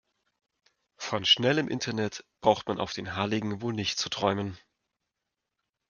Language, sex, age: German, male, 40-49